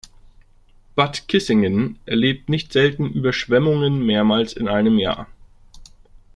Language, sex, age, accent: German, male, 30-39, Deutschland Deutsch